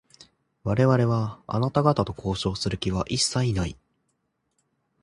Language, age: Japanese, 19-29